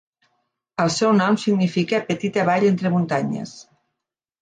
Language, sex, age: Catalan, female, 50-59